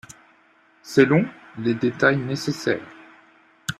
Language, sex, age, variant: French, male, 50-59, Français de métropole